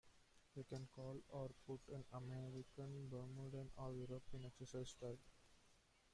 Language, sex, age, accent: English, male, 19-29, India and South Asia (India, Pakistan, Sri Lanka)